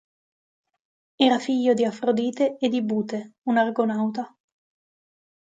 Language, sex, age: Italian, female, 19-29